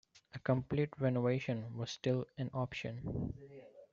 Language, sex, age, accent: English, male, 19-29, India and South Asia (India, Pakistan, Sri Lanka)